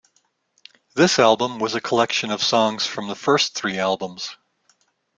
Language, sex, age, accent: English, male, 60-69, United States English